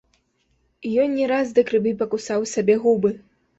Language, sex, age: Belarusian, female, under 19